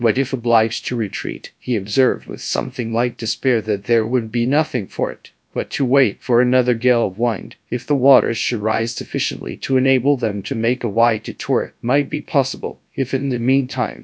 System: TTS, GradTTS